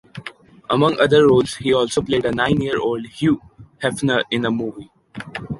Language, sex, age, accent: English, male, 19-29, India and South Asia (India, Pakistan, Sri Lanka)